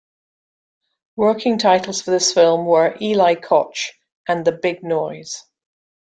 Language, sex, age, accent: English, female, 50-59, Scottish English